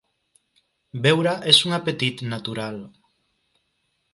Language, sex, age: Catalan, male, 30-39